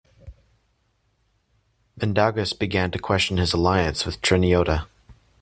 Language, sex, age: English, male, 19-29